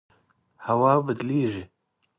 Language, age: Pashto, 19-29